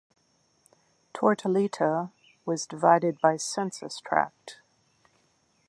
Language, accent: English, United States English